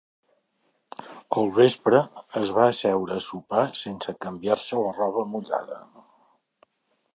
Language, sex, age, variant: Catalan, male, 60-69, Central